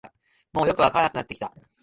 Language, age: Japanese, 19-29